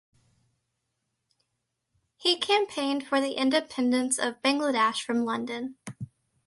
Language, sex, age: English, female, under 19